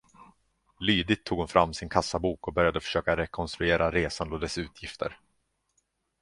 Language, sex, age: Swedish, male, 30-39